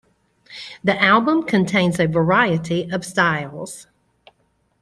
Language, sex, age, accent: English, female, 50-59, United States English